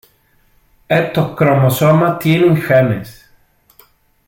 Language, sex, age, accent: Spanish, male, 19-29, España: Sur peninsular (Andalucia, Extremadura, Murcia)